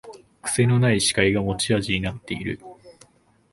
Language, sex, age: Japanese, male, 19-29